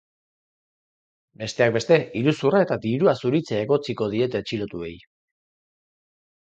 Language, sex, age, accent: Basque, male, 40-49, Mendebalekoa (Araba, Bizkaia, Gipuzkoako mendebaleko herri batzuk)